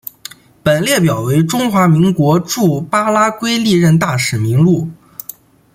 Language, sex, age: Chinese, male, 19-29